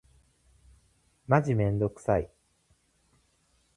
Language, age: Japanese, 30-39